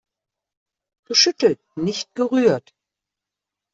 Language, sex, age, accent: German, female, 50-59, Deutschland Deutsch